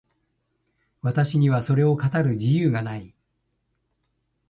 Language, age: Japanese, 70-79